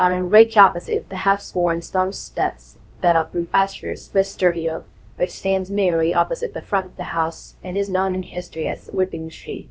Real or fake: fake